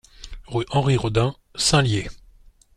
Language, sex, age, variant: French, male, 50-59, Français de métropole